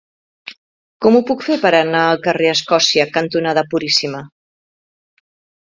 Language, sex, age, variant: Catalan, female, 50-59, Central